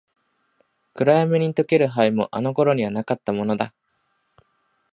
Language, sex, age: Japanese, male, under 19